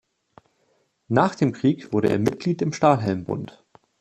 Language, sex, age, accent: German, male, 19-29, Deutschland Deutsch